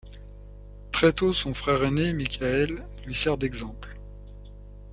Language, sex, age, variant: French, male, 60-69, Français de métropole